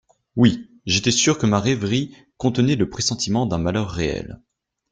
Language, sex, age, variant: French, male, 19-29, Français de métropole